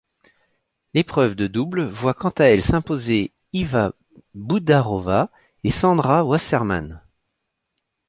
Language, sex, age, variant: French, male, 30-39, Français de métropole